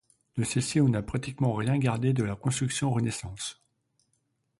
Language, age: French, 30-39